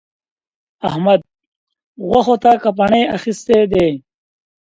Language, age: Pashto, 19-29